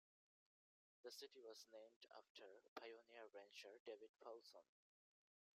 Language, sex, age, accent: English, male, 19-29, United States English